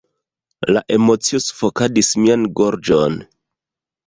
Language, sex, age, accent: Esperanto, male, 30-39, Internacia